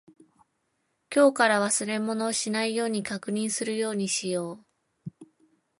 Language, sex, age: Japanese, female, 19-29